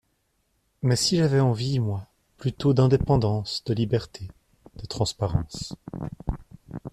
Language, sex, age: French, male, 30-39